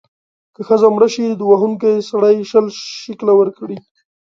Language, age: Pashto, 19-29